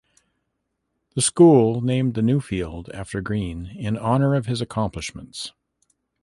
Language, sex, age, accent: English, male, 50-59, Canadian English